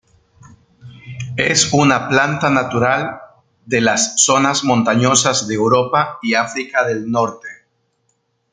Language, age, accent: Spanish, 40-49, Andino-Pacífico: Colombia, Perú, Ecuador, oeste de Bolivia y Venezuela andina